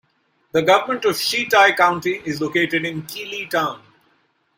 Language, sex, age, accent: English, male, 50-59, India and South Asia (India, Pakistan, Sri Lanka)